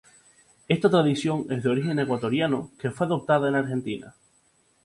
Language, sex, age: Spanish, male, 19-29